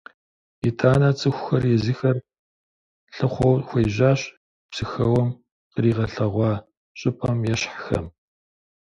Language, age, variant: Kabardian, 50-59, Адыгэбзэ (Къэбэрдей, Кирил, псоми зэдай)